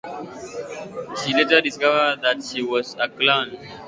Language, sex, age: English, male, 19-29